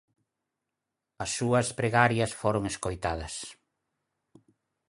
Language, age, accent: Galician, 60-69, Normativo (estándar)